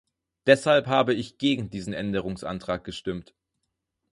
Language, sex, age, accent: German, male, 19-29, Deutschland Deutsch